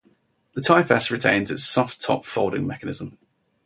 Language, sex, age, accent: English, male, 19-29, England English